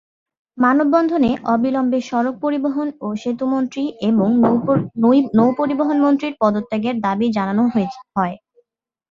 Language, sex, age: Bengali, female, 19-29